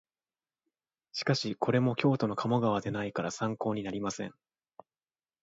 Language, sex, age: Japanese, male, 19-29